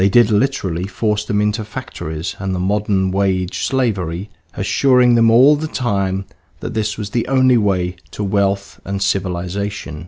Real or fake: real